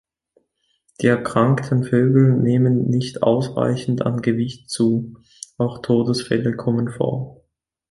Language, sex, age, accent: German, male, 19-29, Schweizerdeutsch